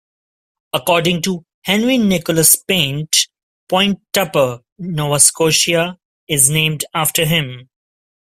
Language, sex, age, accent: English, male, 19-29, India and South Asia (India, Pakistan, Sri Lanka)